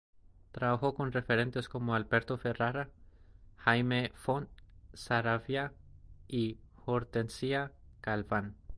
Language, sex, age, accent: Spanish, male, 19-29, Andino-Pacífico: Colombia, Perú, Ecuador, oeste de Bolivia y Venezuela andina